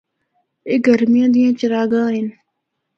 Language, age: Northern Hindko, 19-29